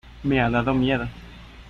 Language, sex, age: Spanish, male, 30-39